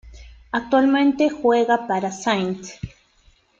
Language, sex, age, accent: Spanish, female, 30-39, Andino-Pacífico: Colombia, Perú, Ecuador, oeste de Bolivia y Venezuela andina